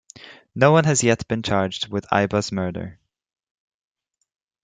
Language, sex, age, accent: English, male, under 19, England English